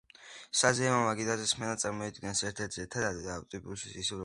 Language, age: Georgian, under 19